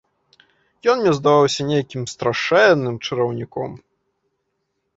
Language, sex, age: Belarusian, male, 19-29